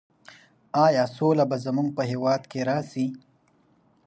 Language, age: Pashto, 19-29